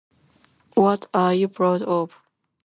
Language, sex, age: English, female, under 19